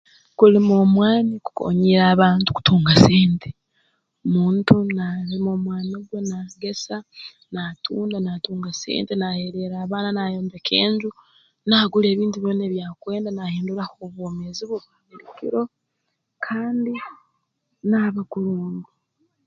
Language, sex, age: Tooro, female, 30-39